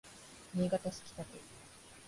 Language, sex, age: Japanese, female, 19-29